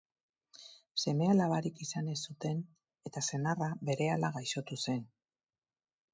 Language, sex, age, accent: Basque, female, 50-59, Mendebalekoa (Araba, Bizkaia, Gipuzkoako mendebaleko herri batzuk)